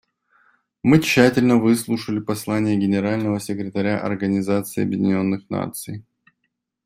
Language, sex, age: Russian, male, 19-29